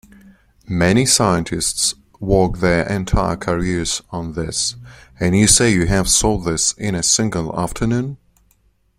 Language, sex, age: English, male, 19-29